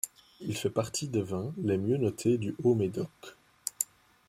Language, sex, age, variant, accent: French, male, 19-29, Français d'Europe, Français de Belgique